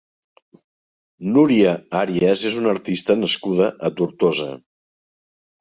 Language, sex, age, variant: Catalan, male, 60-69, Central